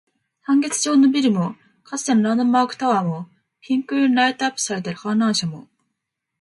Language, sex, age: Japanese, female, 19-29